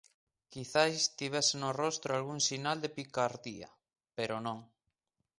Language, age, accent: Galician, 30-39, Atlántico (seseo e gheada)